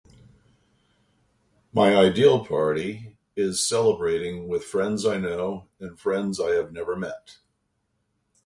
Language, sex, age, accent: English, male, 60-69, United States English